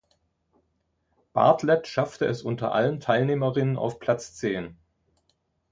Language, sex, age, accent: German, male, 50-59, Deutschland Deutsch